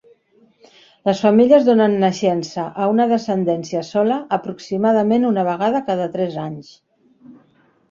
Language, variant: Catalan, Central